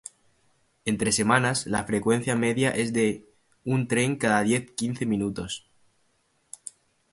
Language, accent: Spanish, España: Centro-Sur peninsular (Madrid, Toledo, Castilla-La Mancha)